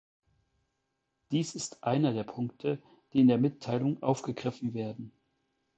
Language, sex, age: German, male, 40-49